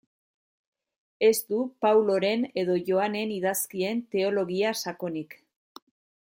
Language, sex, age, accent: Basque, female, 40-49, Mendebalekoa (Araba, Bizkaia, Gipuzkoako mendebaleko herri batzuk)